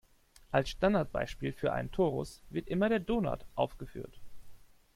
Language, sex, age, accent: German, male, 30-39, Deutschland Deutsch